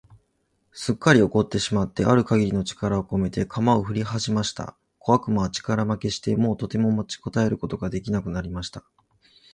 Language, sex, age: Japanese, male, 40-49